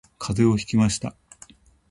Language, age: Japanese, 50-59